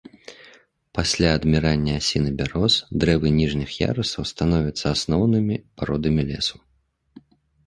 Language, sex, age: Belarusian, male, 30-39